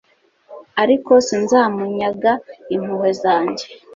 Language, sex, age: Kinyarwanda, female, 30-39